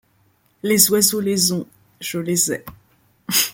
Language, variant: French, Français de métropole